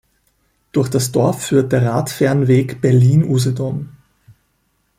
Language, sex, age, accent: German, male, 30-39, Österreichisches Deutsch